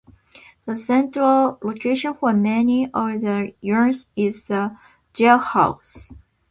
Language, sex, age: English, female, 19-29